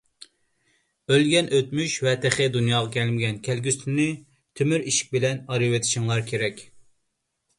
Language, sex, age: Uyghur, male, 30-39